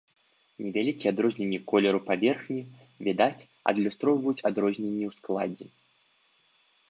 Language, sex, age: Belarusian, male, 19-29